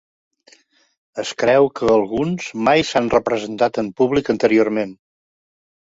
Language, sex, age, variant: Catalan, male, 70-79, Central